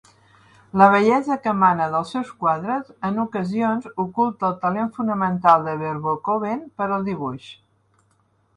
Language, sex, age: Catalan, female, 60-69